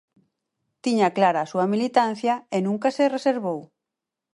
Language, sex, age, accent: Galician, female, 30-39, Oriental (común en zona oriental)